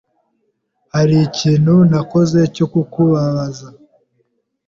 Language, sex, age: Kinyarwanda, male, 19-29